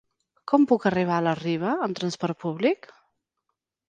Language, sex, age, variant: Catalan, female, 40-49, Central